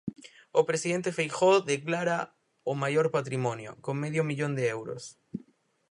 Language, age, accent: Galician, 19-29, Central (gheada)